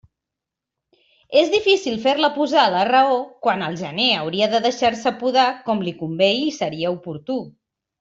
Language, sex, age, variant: Catalan, female, 50-59, Central